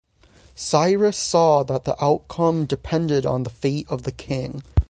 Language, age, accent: English, 19-29, United States English